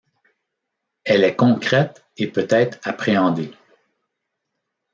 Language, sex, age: French, male, 50-59